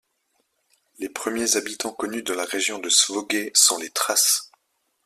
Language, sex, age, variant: French, male, 19-29, Français de métropole